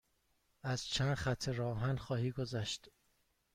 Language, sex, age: Persian, male, 30-39